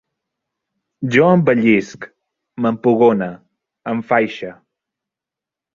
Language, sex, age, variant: Catalan, male, 30-39, Central